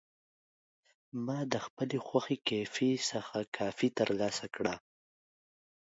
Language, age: Pashto, 19-29